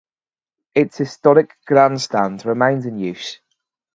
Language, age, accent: English, 19-29, England English